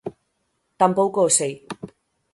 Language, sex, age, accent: Galician, female, 19-29, Central (gheada); Oriental (común en zona oriental)